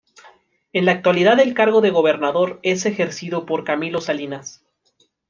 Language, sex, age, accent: Spanish, male, 19-29, México